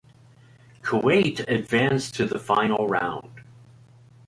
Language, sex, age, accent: English, male, 40-49, United States English